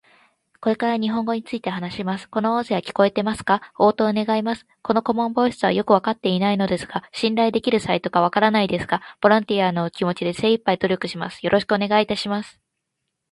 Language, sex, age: Japanese, female, 19-29